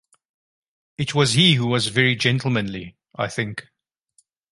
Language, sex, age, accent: English, male, 40-49, Southern African (South Africa, Zimbabwe, Namibia)